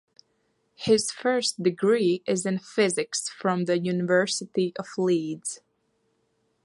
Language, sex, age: English, female, 19-29